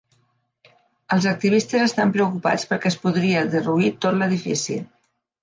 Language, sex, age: Catalan, female, 50-59